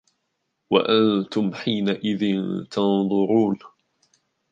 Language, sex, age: Arabic, male, 19-29